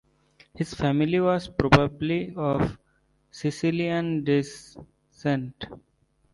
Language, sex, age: English, male, 19-29